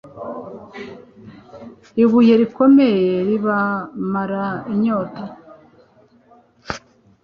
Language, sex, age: Kinyarwanda, female, 40-49